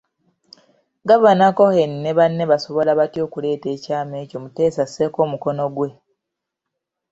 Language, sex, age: Ganda, female, 30-39